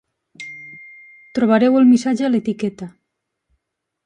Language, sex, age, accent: Catalan, female, 30-39, valencià